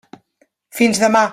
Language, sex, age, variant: Catalan, female, 50-59, Central